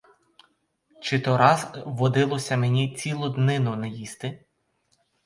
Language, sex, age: Ukrainian, male, 30-39